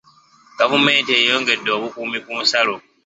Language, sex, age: Ganda, male, 19-29